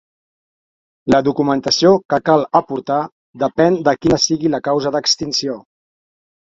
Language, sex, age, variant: Catalan, male, 50-59, Central